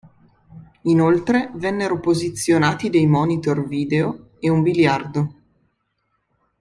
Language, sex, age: Italian, female, 19-29